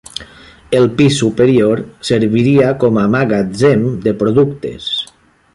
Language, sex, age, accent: Catalan, male, 50-59, valencià